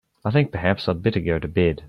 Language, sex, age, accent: English, male, under 19, New Zealand English